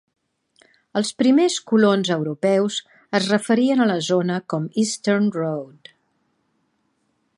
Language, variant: Catalan, Central